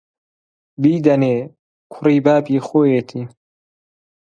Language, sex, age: Central Kurdish, male, 19-29